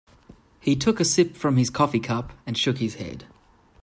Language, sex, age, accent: English, male, 30-39, Australian English